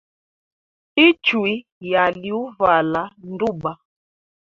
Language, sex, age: Hemba, female, 19-29